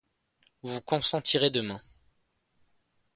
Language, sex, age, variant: French, male, 19-29, Français de métropole